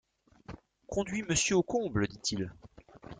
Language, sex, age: French, male, 19-29